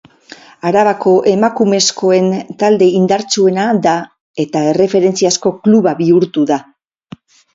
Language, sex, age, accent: Basque, female, 40-49, Mendebalekoa (Araba, Bizkaia, Gipuzkoako mendebaleko herri batzuk)